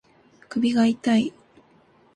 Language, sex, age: Japanese, female, 19-29